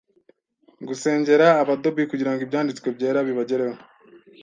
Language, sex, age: Kinyarwanda, male, 19-29